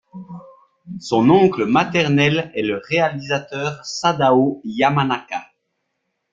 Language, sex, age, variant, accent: French, male, 19-29, Français d'Europe, Français de Suisse